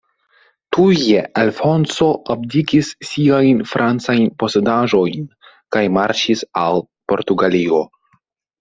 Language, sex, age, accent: Esperanto, male, under 19, Internacia